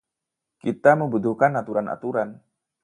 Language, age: Indonesian, 30-39